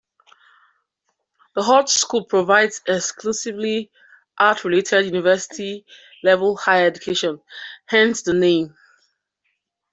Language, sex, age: English, female, 30-39